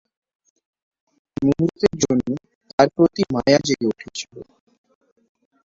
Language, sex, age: Bengali, male, 19-29